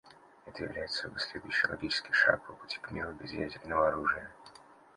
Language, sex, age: Russian, male, 19-29